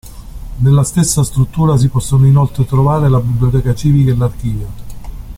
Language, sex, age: Italian, male, 60-69